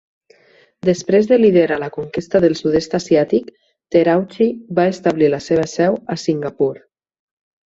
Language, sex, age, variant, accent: Catalan, female, 19-29, Nord-Occidental, Lleidatà